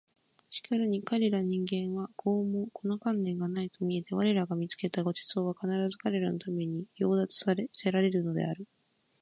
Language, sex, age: Japanese, female, 19-29